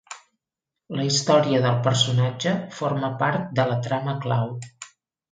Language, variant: Catalan, Central